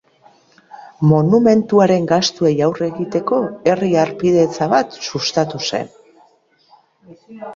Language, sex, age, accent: Basque, female, 40-49, Mendebalekoa (Araba, Bizkaia, Gipuzkoako mendebaleko herri batzuk)